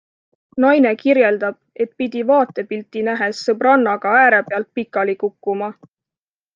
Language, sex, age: Estonian, female, 19-29